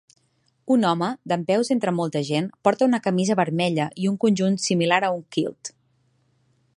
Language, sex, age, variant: Catalan, female, 19-29, Central